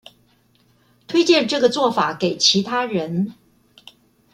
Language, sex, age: Chinese, female, 60-69